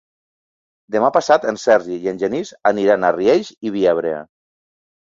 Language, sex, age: Catalan, male, 50-59